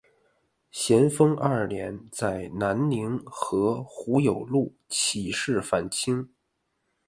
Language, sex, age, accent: Chinese, male, 19-29, 出生地：北京市